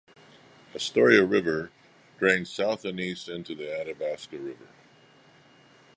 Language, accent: English, United States English